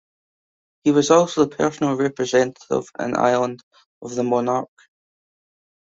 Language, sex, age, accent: English, male, 19-29, Scottish English